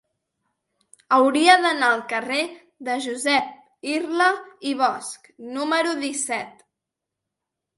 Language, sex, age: Catalan, male, 40-49